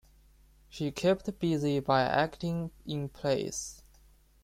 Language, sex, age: English, male, 19-29